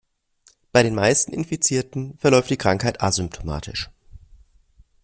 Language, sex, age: German, male, 30-39